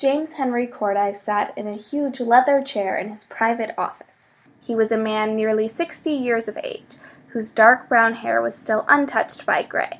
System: none